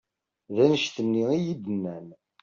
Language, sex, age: Kabyle, male, 30-39